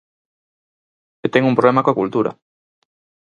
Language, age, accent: Galician, 19-29, Normativo (estándar)